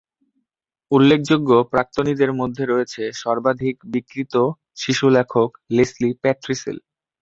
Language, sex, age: Bengali, male, under 19